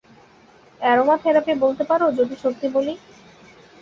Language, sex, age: Bengali, female, 19-29